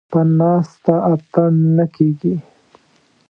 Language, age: Pashto, 30-39